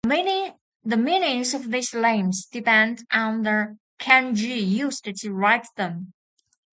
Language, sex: English, female